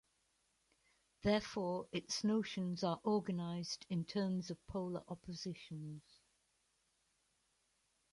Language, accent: English, England English